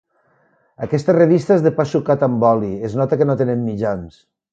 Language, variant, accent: Catalan, Valencià meridional, valencià